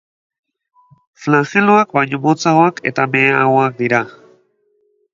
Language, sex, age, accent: Basque, male, 30-39, Mendebalekoa (Araba, Bizkaia, Gipuzkoako mendebaleko herri batzuk)